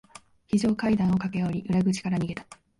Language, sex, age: Japanese, female, 19-29